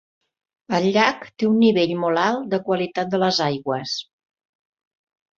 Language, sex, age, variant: Catalan, female, 50-59, Central